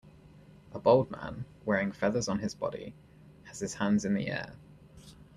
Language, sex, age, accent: English, male, 19-29, England English